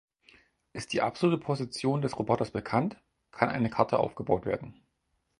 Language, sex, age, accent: German, male, 40-49, Deutschland Deutsch